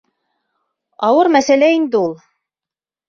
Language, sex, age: Bashkir, female, 19-29